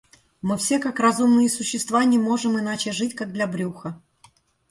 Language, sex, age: Russian, female, 40-49